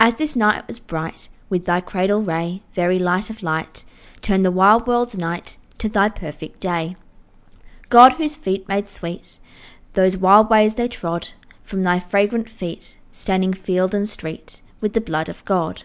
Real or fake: real